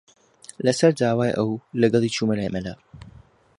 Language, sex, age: Central Kurdish, male, under 19